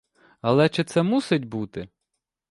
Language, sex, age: Ukrainian, male, 30-39